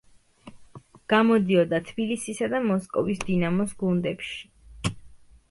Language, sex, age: Georgian, female, 19-29